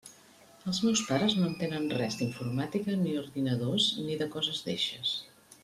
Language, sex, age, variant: Catalan, female, 50-59, Central